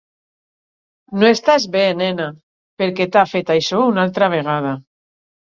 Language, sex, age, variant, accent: Catalan, female, 30-39, Alacantí, valencià